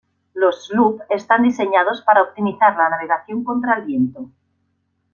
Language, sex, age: Spanish, female, 40-49